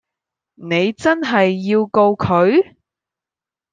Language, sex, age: Cantonese, female, 19-29